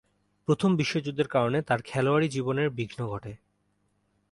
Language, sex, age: Bengali, male, 19-29